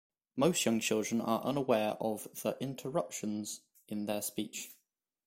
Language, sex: English, male